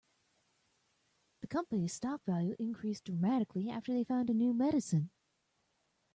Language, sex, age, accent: English, female, 30-39, United States English